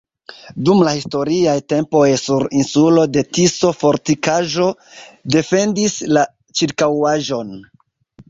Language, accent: Esperanto, Internacia